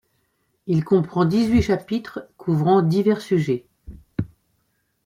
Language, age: French, 60-69